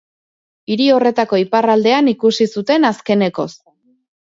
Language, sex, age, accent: Basque, female, 30-39, Erdialdekoa edo Nafarra (Gipuzkoa, Nafarroa)